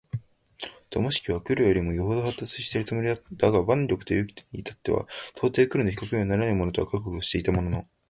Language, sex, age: Japanese, male, under 19